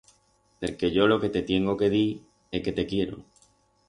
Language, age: Aragonese, 40-49